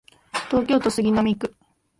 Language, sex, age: Japanese, female, 19-29